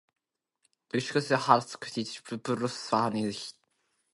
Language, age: English, 19-29